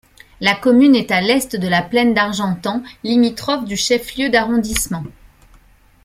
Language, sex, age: French, female, 40-49